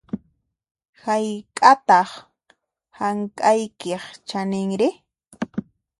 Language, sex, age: Puno Quechua, female, 30-39